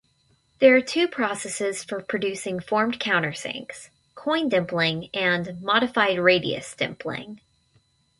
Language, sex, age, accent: English, female, under 19, United States English